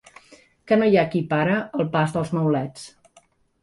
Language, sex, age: Catalan, female, 40-49